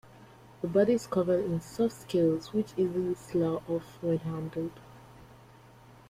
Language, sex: English, female